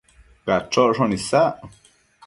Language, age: Matsés, 19-29